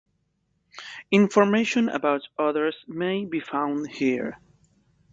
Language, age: English, 19-29